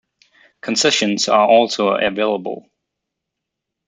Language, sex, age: English, male, 19-29